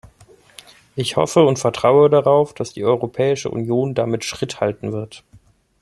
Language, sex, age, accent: German, male, 30-39, Deutschland Deutsch